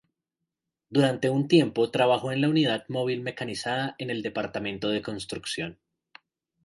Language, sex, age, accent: Spanish, male, 30-39, Andino-Pacífico: Colombia, Perú, Ecuador, oeste de Bolivia y Venezuela andina